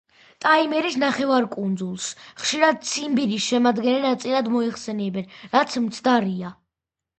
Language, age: Georgian, under 19